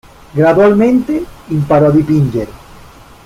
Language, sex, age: Italian, male, 50-59